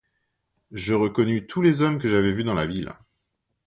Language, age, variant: French, 19-29, Français de métropole